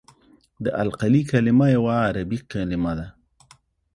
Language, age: Pashto, 30-39